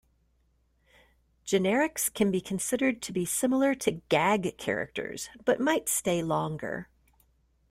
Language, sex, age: English, female, 50-59